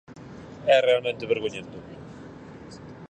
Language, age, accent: Galician, 19-29, Central (gheada)